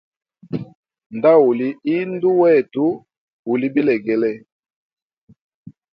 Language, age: Hemba, 40-49